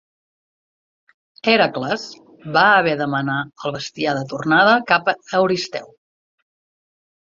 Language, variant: Catalan, Central